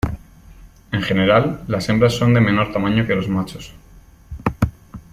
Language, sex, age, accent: Spanish, male, 19-29, España: Centro-Sur peninsular (Madrid, Toledo, Castilla-La Mancha)